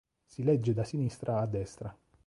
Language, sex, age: Italian, male, 30-39